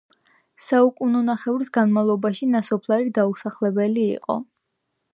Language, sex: Georgian, female